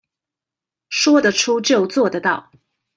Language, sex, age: Chinese, female, 30-39